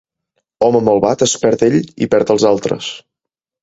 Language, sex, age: Catalan, male, 19-29